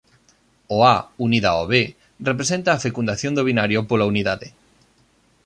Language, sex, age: Galician, male, 30-39